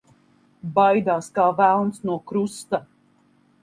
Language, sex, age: Latvian, female, 40-49